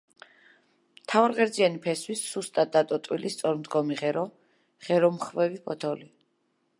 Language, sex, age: Georgian, female, 40-49